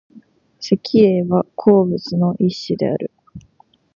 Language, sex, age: Japanese, female, 19-29